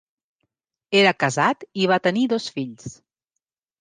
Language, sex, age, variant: Catalan, female, 40-49, Central